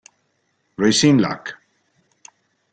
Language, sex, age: Italian, male, 40-49